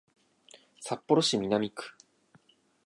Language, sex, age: Japanese, male, 19-29